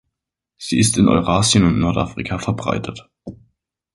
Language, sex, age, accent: German, male, 19-29, Deutschland Deutsch